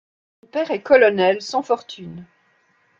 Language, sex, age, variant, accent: French, female, 50-59, Français d'Europe, Français de Suisse